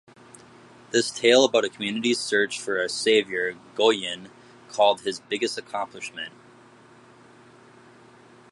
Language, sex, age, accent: English, male, 30-39, United States English